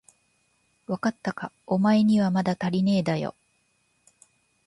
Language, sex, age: Japanese, female, 50-59